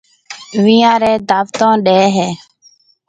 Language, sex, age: Marwari (Pakistan), female, 19-29